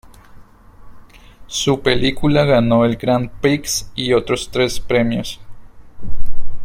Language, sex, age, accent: Spanish, male, 30-39, Andino-Pacífico: Colombia, Perú, Ecuador, oeste de Bolivia y Venezuela andina